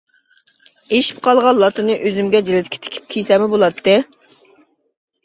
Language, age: Uyghur, 30-39